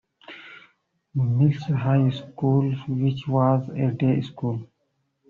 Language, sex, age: English, male, 19-29